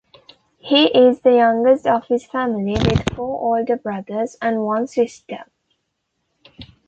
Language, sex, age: English, female, 19-29